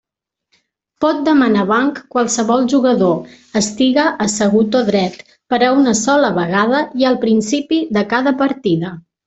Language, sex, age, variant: Catalan, female, 40-49, Central